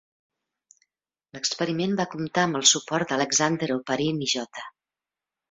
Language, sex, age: Catalan, female, 60-69